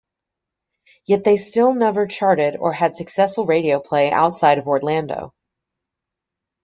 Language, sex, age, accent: English, female, 19-29, United States English